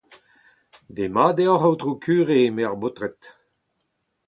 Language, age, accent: Breton, 70-79, Leoneg